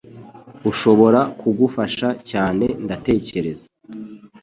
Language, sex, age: Kinyarwanda, male, 19-29